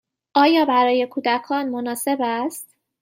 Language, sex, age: Persian, female, 30-39